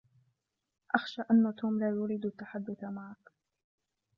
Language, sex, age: Arabic, female, 19-29